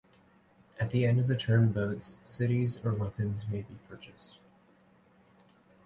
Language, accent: English, United States English